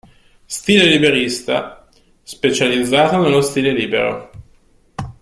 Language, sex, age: Italian, male, 30-39